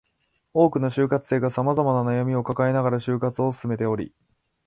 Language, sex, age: Japanese, male, 19-29